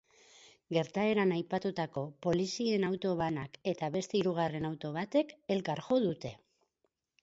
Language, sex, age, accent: Basque, female, 40-49, Mendebalekoa (Araba, Bizkaia, Gipuzkoako mendebaleko herri batzuk)